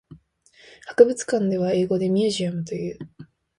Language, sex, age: Japanese, female, 19-29